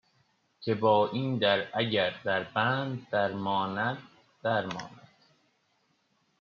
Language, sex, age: Persian, male, 19-29